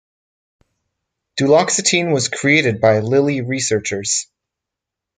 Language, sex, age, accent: English, male, 19-29, United States English